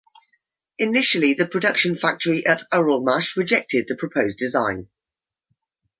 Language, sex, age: English, female, 30-39